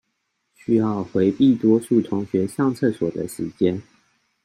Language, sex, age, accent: Chinese, male, 30-39, 出生地：臺北市